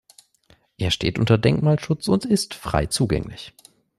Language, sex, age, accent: German, male, 19-29, Deutschland Deutsch